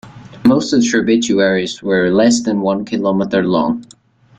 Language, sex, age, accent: English, male, under 19, Canadian English